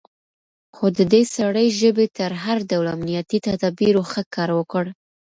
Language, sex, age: Pashto, female, under 19